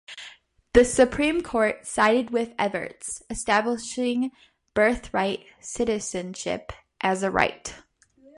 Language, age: English, 19-29